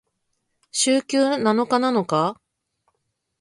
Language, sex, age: Japanese, female, 40-49